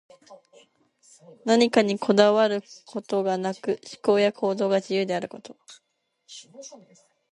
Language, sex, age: Japanese, female, under 19